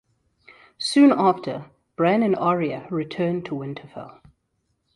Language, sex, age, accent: English, female, 30-39, Southern African (South Africa, Zimbabwe, Namibia)